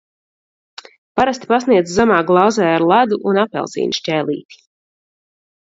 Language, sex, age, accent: Latvian, female, 30-39, Vidus dialekts